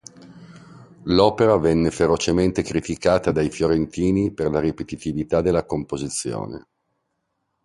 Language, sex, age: Italian, male, 50-59